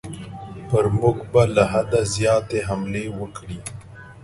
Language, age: Pashto, 30-39